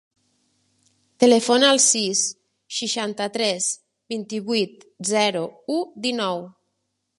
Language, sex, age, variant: Catalan, female, 30-39, Nord-Occidental